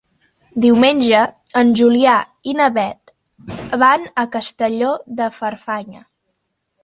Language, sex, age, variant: Catalan, female, under 19, Central